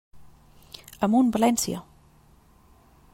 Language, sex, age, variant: Catalan, female, 30-39, Central